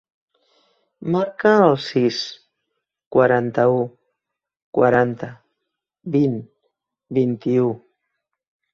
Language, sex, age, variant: Catalan, female, 50-59, Central